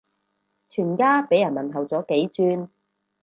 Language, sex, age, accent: Cantonese, female, 30-39, 广州音